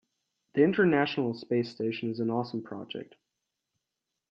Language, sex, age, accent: English, male, under 19, United States English